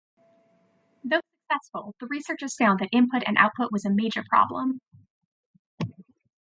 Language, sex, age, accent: English, female, 19-29, United States English